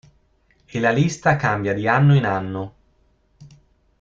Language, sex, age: Italian, male, 19-29